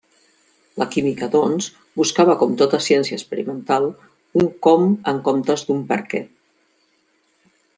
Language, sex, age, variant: Catalan, female, 50-59, Central